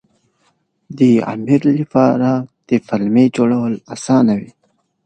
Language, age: Pashto, 19-29